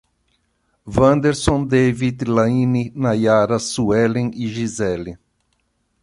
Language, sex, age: Portuguese, male, 60-69